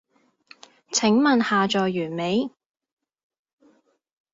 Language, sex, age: Cantonese, female, 19-29